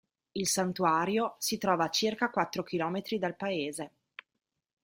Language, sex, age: Italian, female, 30-39